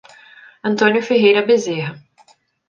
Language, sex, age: Portuguese, female, 19-29